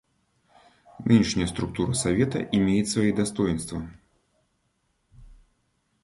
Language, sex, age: Russian, male, 30-39